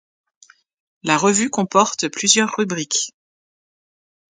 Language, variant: French, Français de métropole